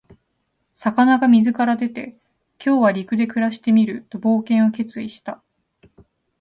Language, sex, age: Japanese, female, 19-29